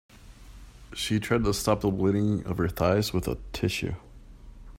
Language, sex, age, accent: English, male, 30-39, United States English